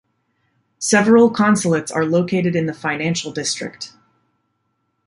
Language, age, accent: English, 19-29, United States English